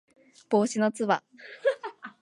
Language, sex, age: Japanese, female, 19-29